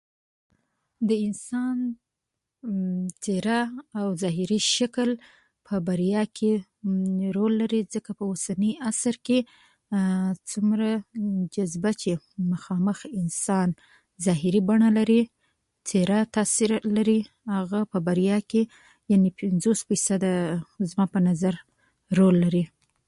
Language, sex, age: Pashto, female, 19-29